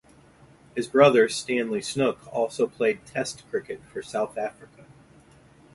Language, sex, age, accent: English, male, 40-49, United States English